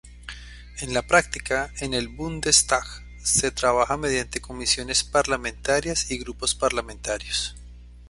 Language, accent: Spanish, Andino-Pacífico: Colombia, Perú, Ecuador, oeste de Bolivia y Venezuela andina